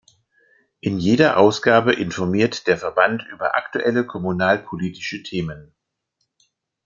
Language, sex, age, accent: German, male, 50-59, Deutschland Deutsch